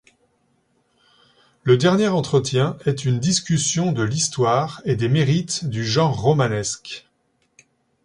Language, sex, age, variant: French, male, 40-49, Français de métropole